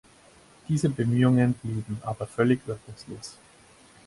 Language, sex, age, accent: German, male, 19-29, Deutschland Deutsch